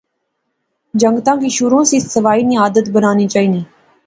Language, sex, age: Pahari-Potwari, female, 19-29